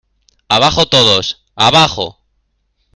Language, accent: Spanish, España: Norte peninsular (Asturias, Castilla y León, Cantabria, País Vasco, Navarra, Aragón, La Rioja, Guadalajara, Cuenca)